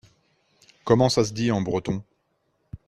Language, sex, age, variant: French, male, 40-49, Français de métropole